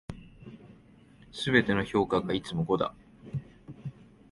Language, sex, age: Japanese, male, 19-29